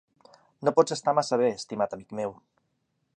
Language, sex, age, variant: Catalan, male, 50-59, Central